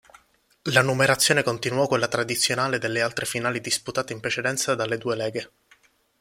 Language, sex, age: Italian, male, under 19